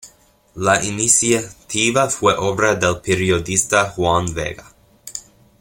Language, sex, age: Spanish, male, under 19